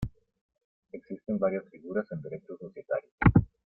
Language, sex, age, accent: Spanish, male, 50-59, América central